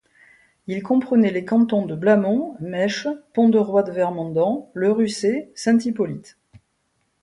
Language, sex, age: French, female, 50-59